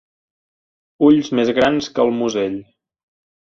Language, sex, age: Catalan, male, 30-39